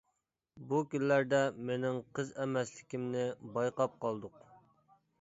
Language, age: Uyghur, 19-29